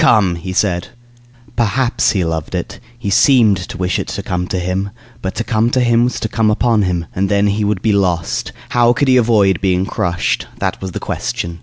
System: none